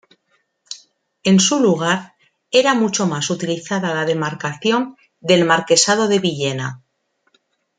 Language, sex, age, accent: Spanish, female, 40-49, España: Norte peninsular (Asturias, Castilla y León, Cantabria, País Vasco, Navarra, Aragón, La Rioja, Guadalajara, Cuenca)